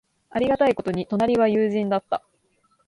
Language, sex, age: Japanese, female, 19-29